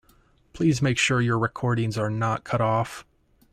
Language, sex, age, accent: English, male, 19-29, United States English